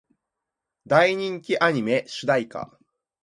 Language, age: Japanese, 19-29